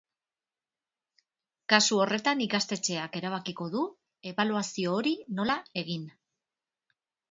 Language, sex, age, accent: Basque, female, 50-59, Mendebalekoa (Araba, Bizkaia, Gipuzkoako mendebaleko herri batzuk)